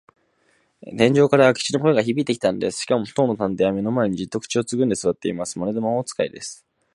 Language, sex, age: Japanese, male, 19-29